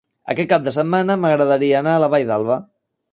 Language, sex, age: Catalan, male, 30-39